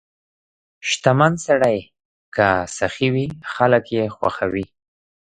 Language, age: Pashto, 30-39